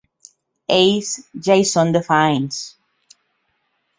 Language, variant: Catalan, Balear